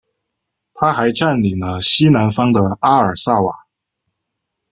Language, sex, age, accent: Chinese, male, 19-29, 出生地：四川省